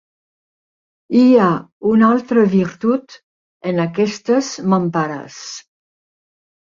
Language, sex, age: Catalan, female, 80-89